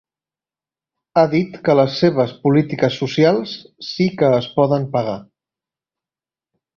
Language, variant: Catalan, Central